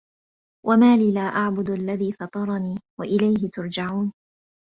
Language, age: Arabic, 30-39